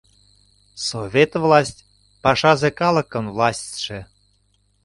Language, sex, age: Mari, male, 60-69